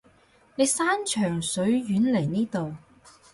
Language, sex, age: Cantonese, female, 19-29